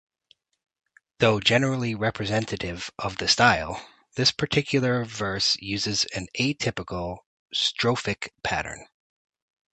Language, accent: English, United States English